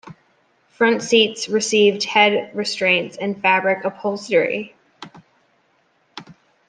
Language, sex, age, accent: English, female, 19-29, United States English